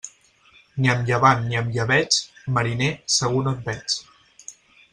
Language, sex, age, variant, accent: Catalan, male, 19-29, Central, central; Barceloní